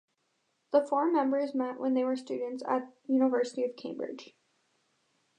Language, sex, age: English, female, 19-29